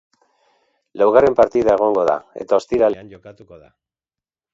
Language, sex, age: Basque, male, 60-69